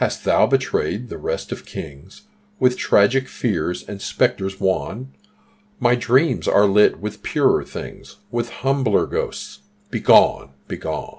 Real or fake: real